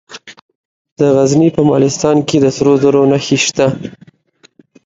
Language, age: Pashto, 19-29